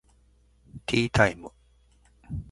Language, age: Japanese, 50-59